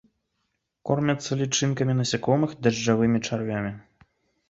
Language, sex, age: Belarusian, male, 19-29